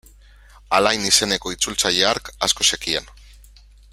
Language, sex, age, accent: Basque, male, 30-39, Mendebalekoa (Araba, Bizkaia, Gipuzkoako mendebaleko herri batzuk)